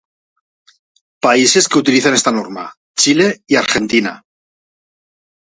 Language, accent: Spanish, España: Norte peninsular (Asturias, Castilla y León, Cantabria, País Vasco, Navarra, Aragón, La Rioja, Guadalajara, Cuenca)